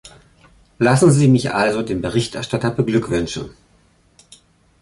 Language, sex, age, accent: German, male, 50-59, Deutschland Deutsch